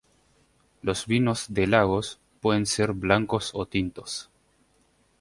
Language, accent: Spanish, Rioplatense: Argentina, Uruguay, este de Bolivia, Paraguay